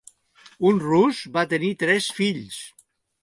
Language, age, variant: Catalan, 60-69, Central